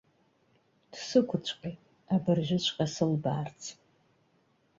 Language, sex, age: Abkhazian, female, 40-49